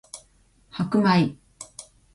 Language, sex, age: Japanese, female, 50-59